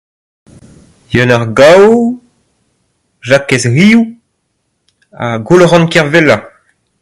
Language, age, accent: Breton, 30-39, Kerneveg; Leoneg